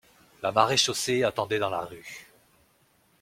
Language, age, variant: French, 30-39, Français de métropole